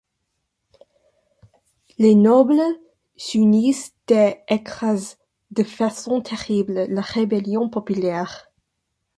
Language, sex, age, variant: French, female, 19-29, Français de métropole